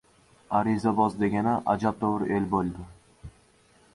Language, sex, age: Uzbek, male, under 19